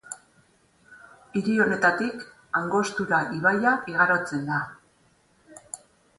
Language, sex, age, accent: Basque, female, 50-59, Erdialdekoa edo Nafarra (Gipuzkoa, Nafarroa)